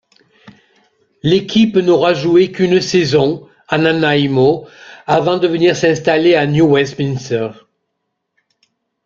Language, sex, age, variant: French, male, 50-59, Français de métropole